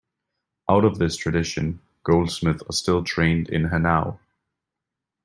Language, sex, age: English, male, 19-29